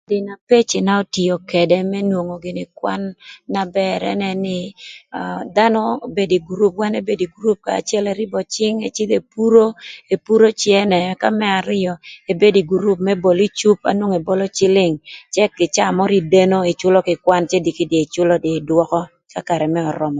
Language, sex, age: Thur, female, 50-59